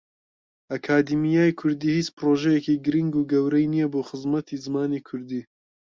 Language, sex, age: Central Kurdish, male, 19-29